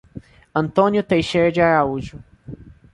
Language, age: Portuguese, under 19